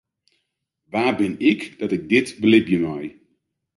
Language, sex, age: Western Frisian, male, 50-59